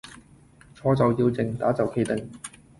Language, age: Cantonese, 19-29